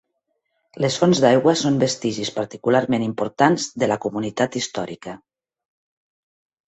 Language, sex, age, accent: Catalan, female, 50-59, Lleidatà